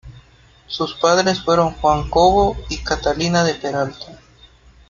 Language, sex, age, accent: Spanish, male, 19-29, México